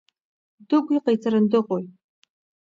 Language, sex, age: Abkhazian, female, under 19